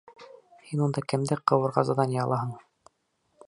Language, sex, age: Bashkir, male, 30-39